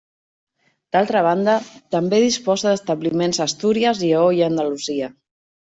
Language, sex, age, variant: Catalan, female, 40-49, Central